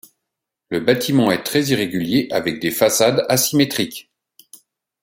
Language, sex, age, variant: French, male, 40-49, Français de métropole